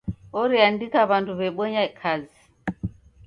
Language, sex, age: Taita, female, 60-69